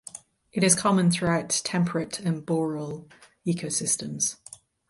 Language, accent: English, England English